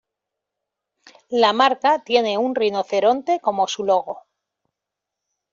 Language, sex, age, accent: Spanish, female, 40-49, España: Norte peninsular (Asturias, Castilla y León, Cantabria, País Vasco, Navarra, Aragón, La Rioja, Guadalajara, Cuenca)